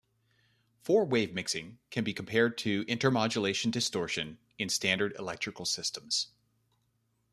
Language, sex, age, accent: English, male, 30-39, United States English